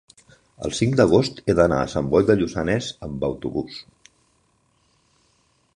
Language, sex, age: Catalan, male, 50-59